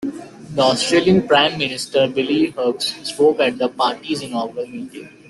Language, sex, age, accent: English, male, 19-29, United States English